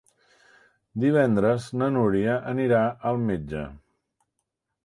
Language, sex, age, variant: Catalan, male, 60-69, Central